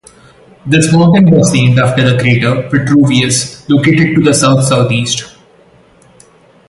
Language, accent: English, India and South Asia (India, Pakistan, Sri Lanka)